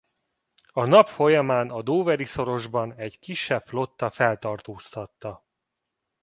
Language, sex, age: Hungarian, male, 40-49